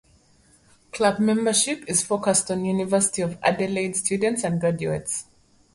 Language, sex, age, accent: English, female, 30-39, Southern African (South Africa, Zimbabwe, Namibia)